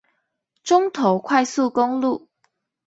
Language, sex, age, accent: Chinese, female, 19-29, 出生地：桃園市